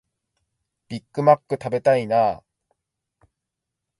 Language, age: Japanese, 30-39